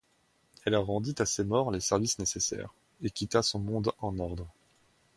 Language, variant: French, Français de métropole